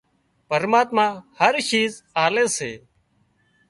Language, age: Wadiyara Koli, 19-29